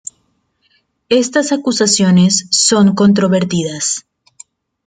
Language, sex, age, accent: Spanish, female, 19-29, México